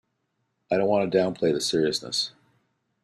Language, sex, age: English, male, 50-59